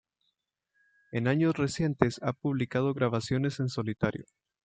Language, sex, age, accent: Spanish, male, 19-29, México